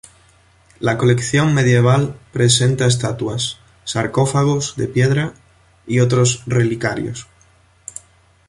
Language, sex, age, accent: Spanish, male, 19-29, España: Norte peninsular (Asturias, Castilla y León, Cantabria, País Vasco, Navarra, Aragón, La Rioja, Guadalajara, Cuenca)